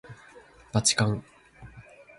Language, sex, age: Japanese, male, 19-29